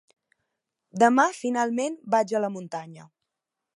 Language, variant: Catalan, Central